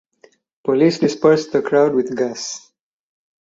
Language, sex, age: English, male, 19-29